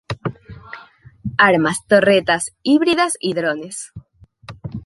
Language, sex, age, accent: Spanish, female, 19-29, Andino-Pacífico: Colombia, Perú, Ecuador, oeste de Bolivia y Venezuela andina